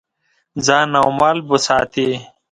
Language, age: Pashto, 19-29